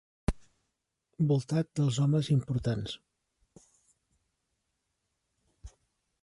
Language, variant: Catalan, Central